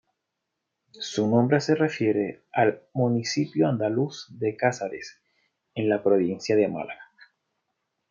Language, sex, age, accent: Spanish, male, 40-49, Caribe: Cuba, Venezuela, Puerto Rico, República Dominicana, Panamá, Colombia caribeña, México caribeño, Costa del golfo de México